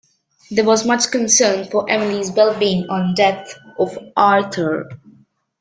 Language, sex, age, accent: English, female, under 19, United States English